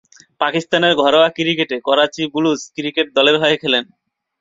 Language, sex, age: Bengali, male, 19-29